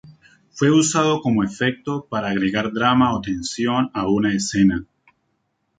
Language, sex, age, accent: Spanish, male, 30-39, Andino-Pacífico: Colombia, Perú, Ecuador, oeste de Bolivia y Venezuela andina